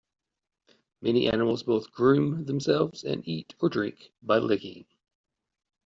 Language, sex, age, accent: English, male, 40-49, United States English